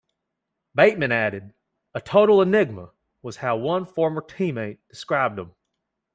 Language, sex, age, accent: English, male, 19-29, United States English